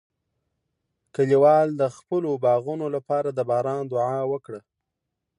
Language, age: Pashto, 19-29